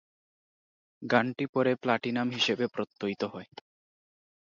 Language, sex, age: Bengali, male, under 19